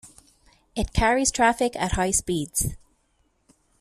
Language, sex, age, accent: English, female, 30-39, Irish English